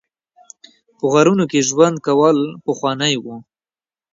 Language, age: Pashto, 19-29